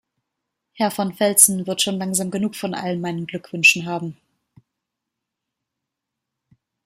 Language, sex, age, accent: German, female, 30-39, Deutschland Deutsch